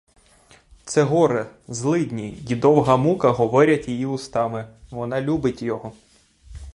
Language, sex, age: Ukrainian, male, 30-39